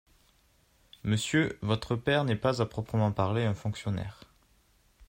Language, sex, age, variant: French, male, 19-29, Français de métropole